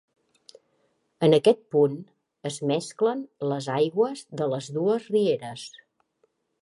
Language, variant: Catalan, Central